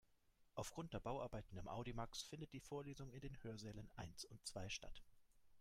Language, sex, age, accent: German, male, 30-39, Deutschland Deutsch